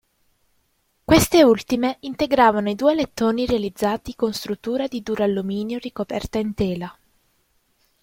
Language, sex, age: Italian, female, 19-29